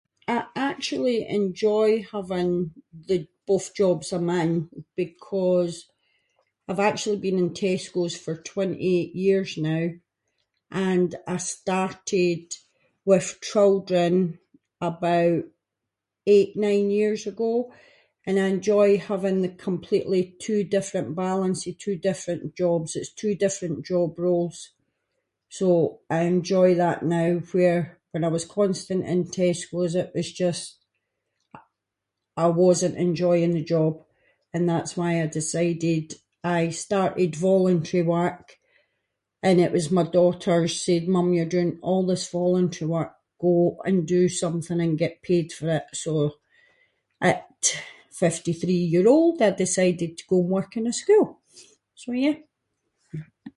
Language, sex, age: Scots, female, 50-59